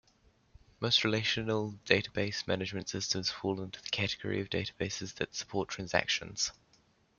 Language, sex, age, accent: English, female, under 19, New Zealand English